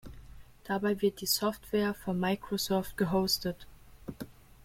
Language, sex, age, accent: German, female, 19-29, Deutschland Deutsch